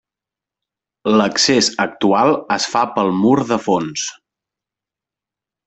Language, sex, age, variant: Catalan, male, 19-29, Central